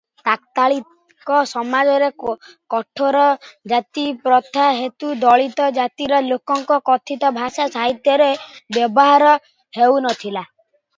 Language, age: Odia, 50-59